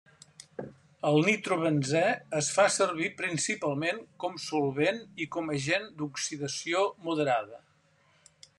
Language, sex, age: Catalan, male, 70-79